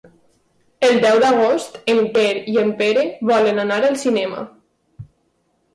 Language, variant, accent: Catalan, Valencià meridional, valencià